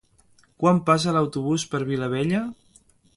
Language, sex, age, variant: Catalan, male, 19-29, Central